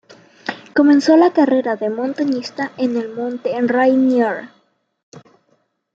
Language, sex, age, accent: Spanish, female, under 19, Andino-Pacífico: Colombia, Perú, Ecuador, oeste de Bolivia y Venezuela andina